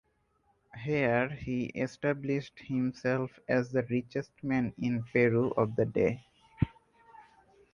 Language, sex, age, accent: English, male, 19-29, India and South Asia (India, Pakistan, Sri Lanka)